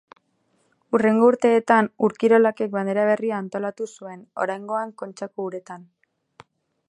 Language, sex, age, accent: Basque, female, 19-29, Mendebalekoa (Araba, Bizkaia, Gipuzkoako mendebaleko herri batzuk)